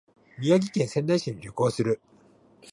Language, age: Japanese, 30-39